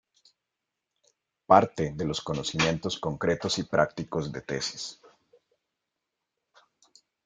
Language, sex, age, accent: Spanish, male, 40-49, Andino-Pacífico: Colombia, Perú, Ecuador, oeste de Bolivia y Venezuela andina